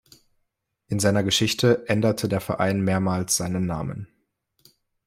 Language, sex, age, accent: German, male, 19-29, Deutschland Deutsch